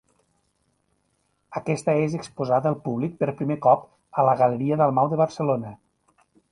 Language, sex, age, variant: Catalan, male, 50-59, Nord-Occidental